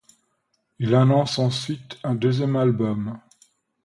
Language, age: French, 50-59